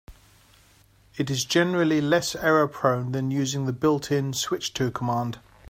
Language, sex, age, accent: English, male, 50-59, England English